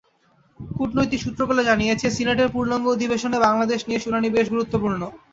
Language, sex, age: Bengali, male, 19-29